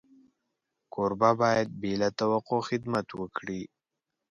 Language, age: Pashto, 19-29